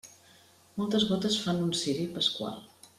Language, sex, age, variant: Catalan, female, 50-59, Central